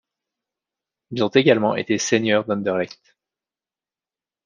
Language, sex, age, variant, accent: French, male, 30-39, Français d'Europe, Français de Belgique